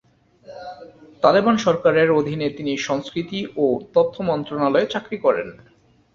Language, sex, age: Bengali, male, 30-39